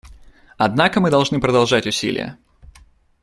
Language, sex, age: Russian, male, 19-29